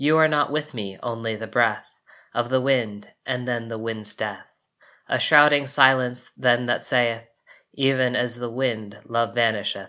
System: none